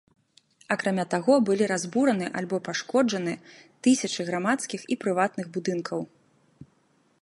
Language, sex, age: Belarusian, female, 19-29